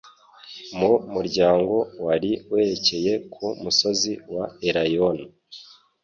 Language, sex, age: Kinyarwanda, male, 19-29